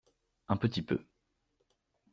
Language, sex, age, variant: French, male, under 19, Français de métropole